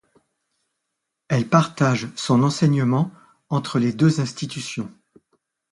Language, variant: French, Français de métropole